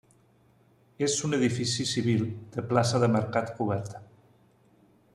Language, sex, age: Catalan, male, 40-49